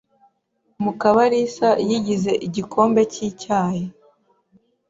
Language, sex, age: Kinyarwanda, female, 19-29